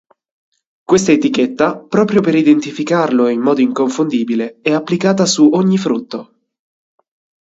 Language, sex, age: Italian, male, 19-29